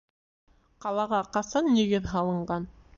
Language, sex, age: Bashkir, female, 19-29